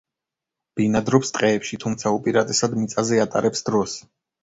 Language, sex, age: Georgian, male, 30-39